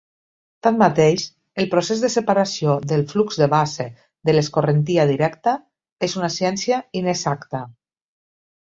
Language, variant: Catalan, Nord-Occidental